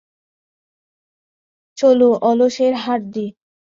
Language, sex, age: Bengali, female, 19-29